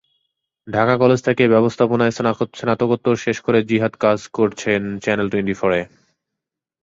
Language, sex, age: Bengali, male, 19-29